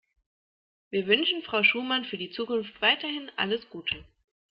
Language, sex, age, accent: German, female, 19-29, Deutschland Deutsch